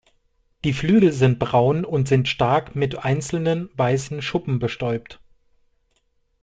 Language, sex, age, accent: German, male, 30-39, Deutschland Deutsch